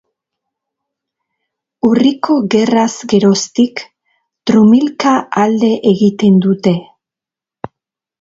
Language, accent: Basque, Mendebalekoa (Araba, Bizkaia, Gipuzkoako mendebaleko herri batzuk)